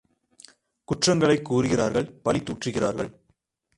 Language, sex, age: Tamil, male, 19-29